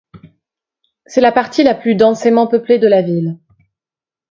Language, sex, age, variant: French, female, 30-39, Français de métropole